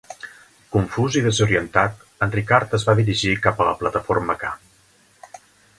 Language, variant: Catalan, Central